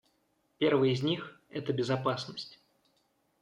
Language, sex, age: Russian, male, 19-29